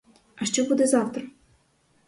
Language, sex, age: Ukrainian, female, 19-29